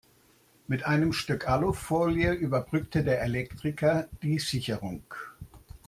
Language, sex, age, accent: German, male, 60-69, Deutschland Deutsch